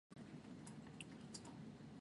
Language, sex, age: Vietnamese, male, 30-39